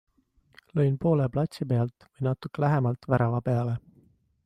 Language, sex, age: Estonian, male, 19-29